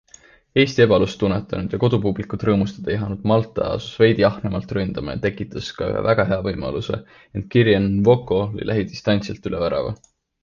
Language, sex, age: Estonian, male, 19-29